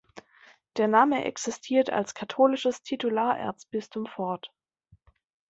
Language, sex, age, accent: German, female, 19-29, Deutschland Deutsch